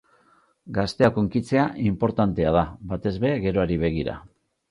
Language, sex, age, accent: Basque, male, 50-59, Mendebalekoa (Araba, Bizkaia, Gipuzkoako mendebaleko herri batzuk)